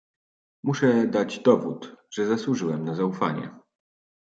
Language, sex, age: Polish, male, 30-39